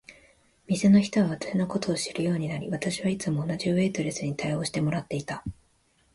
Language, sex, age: Japanese, female, 30-39